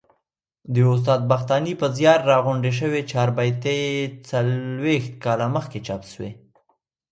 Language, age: Pashto, 19-29